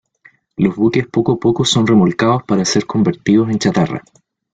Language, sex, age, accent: Spanish, male, 19-29, Chileno: Chile, Cuyo